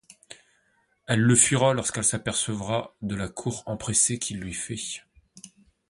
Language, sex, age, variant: French, male, 40-49, Français de métropole